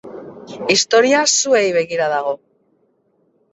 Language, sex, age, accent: Basque, female, 50-59, Mendebalekoa (Araba, Bizkaia, Gipuzkoako mendebaleko herri batzuk)